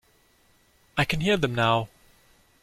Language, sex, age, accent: English, male, 19-29, Southern African (South Africa, Zimbabwe, Namibia)